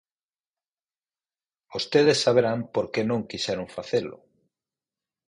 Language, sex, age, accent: Galician, male, 50-59, Normativo (estándar)